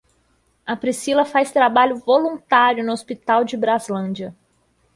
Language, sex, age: Portuguese, female, 30-39